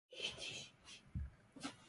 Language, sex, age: Guarani, male, under 19